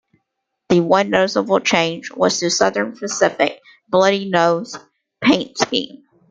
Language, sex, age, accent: English, female, 19-29, United States English